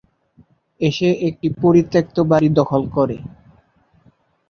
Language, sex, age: Bengali, male, 19-29